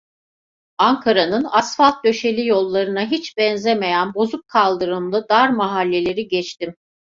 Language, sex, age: Turkish, female, 50-59